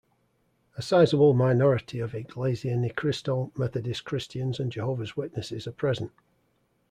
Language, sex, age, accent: English, male, 40-49, England English